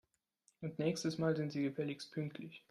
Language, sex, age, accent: German, male, 19-29, Deutschland Deutsch